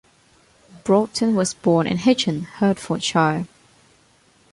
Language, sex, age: English, female, under 19